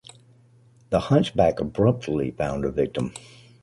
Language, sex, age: English, male, 50-59